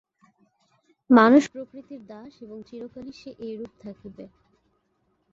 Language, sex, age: Bengali, female, 19-29